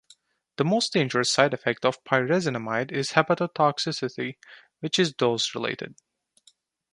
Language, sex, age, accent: English, male, 19-29, United States English